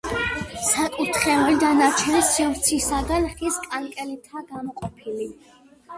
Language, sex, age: Georgian, female, under 19